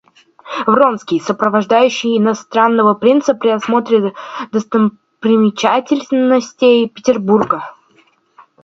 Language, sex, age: Russian, female, 19-29